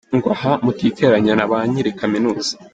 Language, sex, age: Kinyarwanda, male, 19-29